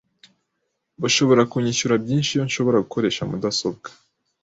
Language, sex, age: Kinyarwanda, male, 19-29